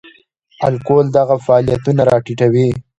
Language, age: Pashto, 19-29